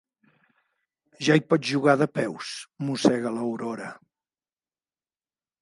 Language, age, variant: Catalan, 60-69, Central